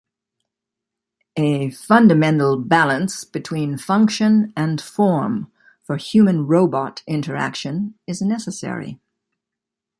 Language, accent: English, United States English